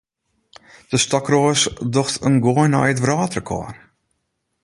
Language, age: Western Frisian, 40-49